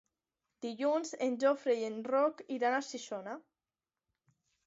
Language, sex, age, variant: Catalan, female, under 19, Alacantí